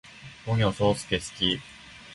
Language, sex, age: Japanese, male, 19-29